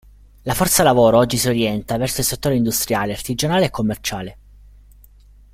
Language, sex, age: Italian, male, 30-39